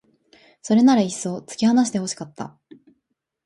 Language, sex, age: Japanese, female, 19-29